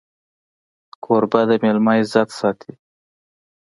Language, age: Pashto, 30-39